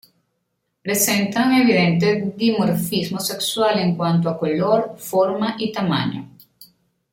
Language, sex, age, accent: Spanish, female, 40-49, Caribe: Cuba, Venezuela, Puerto Rico, República Dominicana, Panamá, Colombia caribeña, México caribeño, Costa del golfo de México